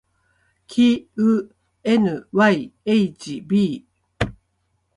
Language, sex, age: Japanese, female, 60-69